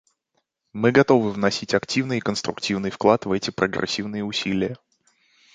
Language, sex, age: Russian, male, 19-29